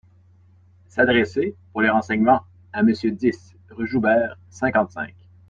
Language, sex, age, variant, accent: French, male, 40-49, Français d'Amérique du Nord, Français du Canada